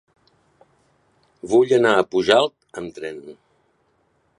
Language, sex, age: Catalan, male, 60-69